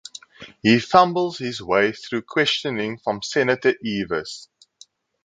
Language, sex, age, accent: English, male, 19-29, Southern African (South Africa, Zimbabwe, Namibia)